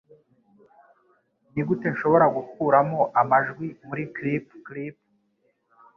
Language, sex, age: Kinyarwanda, male, 19-29